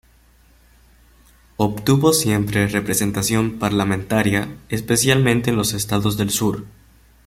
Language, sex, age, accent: Spanish, male, under 19, Caribe: Cuba, Venezuela, Puerto Rico, República Dominicana, Panamá, Colombia caribeña, México caribeño, Costa del golfo de México